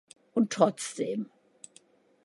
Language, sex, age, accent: German, female, 60-69, Deutschland Deutsch